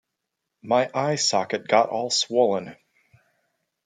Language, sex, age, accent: English, male, 40-49, United States English